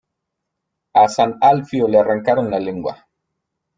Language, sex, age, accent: Spanish, male, 40-49, México